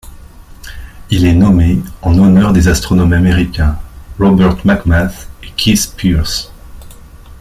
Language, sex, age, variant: French, male, 40-49, Français de métropole